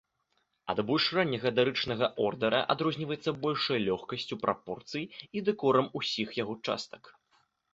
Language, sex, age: Belarusian, male, 19-29